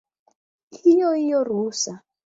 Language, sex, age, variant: Swahili, female, 19-29, Kiswahili cha Bara ya Tanzania